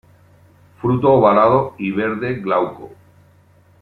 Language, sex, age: Spanish, male, 50-59